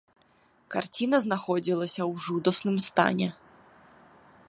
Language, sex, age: Belarusian, female, 30-39